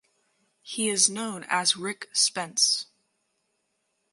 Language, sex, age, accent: English, female, under 19, United States English